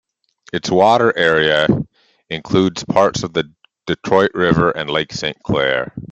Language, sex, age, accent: English, male, 30-39, Canadian English